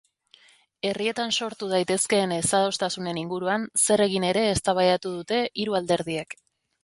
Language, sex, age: Basque, female, 30-39